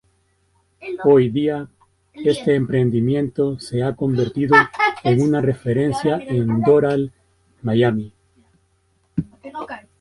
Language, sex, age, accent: Spanish, male, 30-39, España: Centro-Sur peninsular (Madrid, Toledo, Castilla-La Mancha)